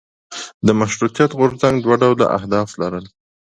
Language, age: Pashto, 30-39